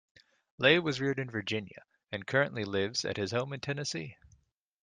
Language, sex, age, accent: English, male, 19-29, United States English